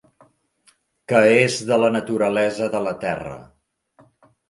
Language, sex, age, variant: Catalan, male, 40-49, Central